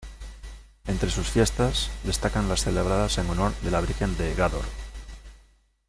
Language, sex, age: Spanish, male, 40-49